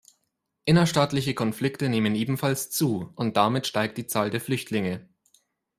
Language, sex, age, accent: German, male, 19-29, Deutschland Deutsch